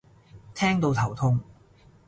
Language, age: Cantonese, 40-49